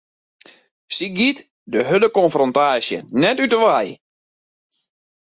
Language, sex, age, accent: Western Frisian, male, 19-29, Wâldfrysk